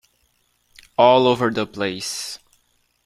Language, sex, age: English, male, 19-29